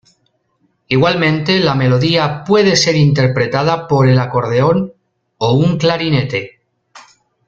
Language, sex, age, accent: Spanish, male, 40-49, España: Centro-Sur peninsular (Madrid, Toledo, Castilla-La Mancha)